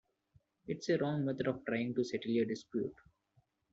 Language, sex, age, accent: English, male, 19-29, India and South Asia (India, Pakistan, Sri Lanka)